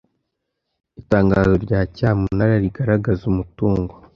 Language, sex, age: Kinyarwanda, male, under 19